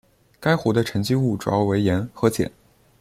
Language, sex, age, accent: Chinese, male, under 19, 出生地：北京市